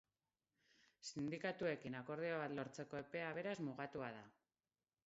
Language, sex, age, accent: Basque, female, 40-49, Mendebalekoa (Araba, Bizkaia, Gipuzkoako mendebaleko herri batzuk)